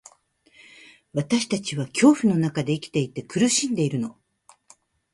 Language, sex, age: Japanese, female, 50-59